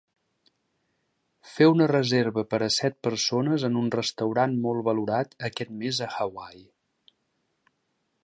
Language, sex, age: Catalan, male, 40-49